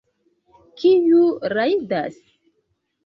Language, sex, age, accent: Esperanto, female, 19-29, Internacia